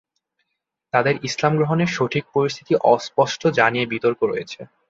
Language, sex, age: Bengali, male, 19-29